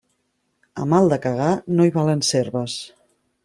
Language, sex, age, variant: Catalan, female, 30-39, Central